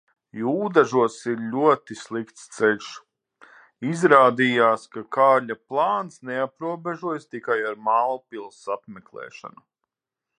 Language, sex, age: Latvian, male, 30-39